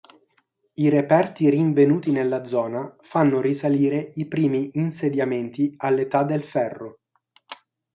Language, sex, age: Italian, male, 19-29